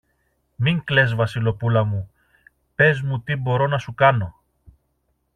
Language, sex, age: Greek, male, 40-49